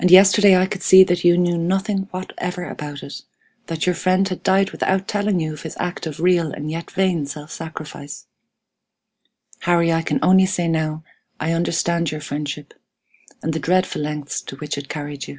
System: none